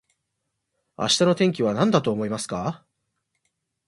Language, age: Japanese, 19-29